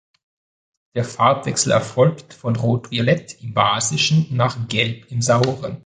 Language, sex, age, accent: German, male, 30-39, Österreichisches Deutsch